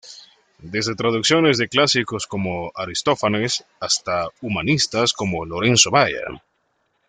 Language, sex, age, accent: Spanish, male, 30-39, América central